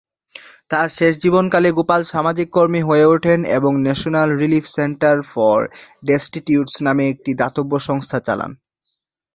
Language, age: Bengali, 19-29